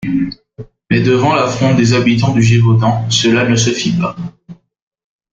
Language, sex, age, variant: French, male, 19-29, Français de métropole